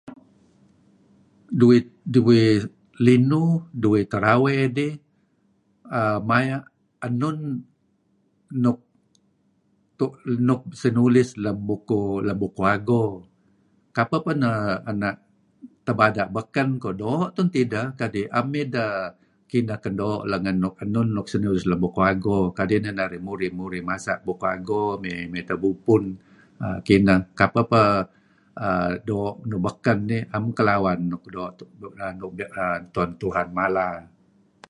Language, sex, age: Kelabit, male, 70-79